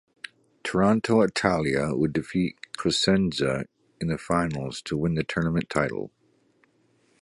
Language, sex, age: English, male, 40-49